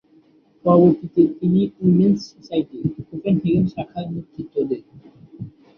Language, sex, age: Bengali, male, under 19